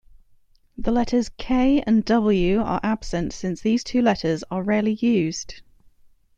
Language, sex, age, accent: English, female, 19-29, England English